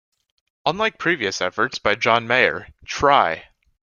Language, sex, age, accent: English, male, under 19, United States English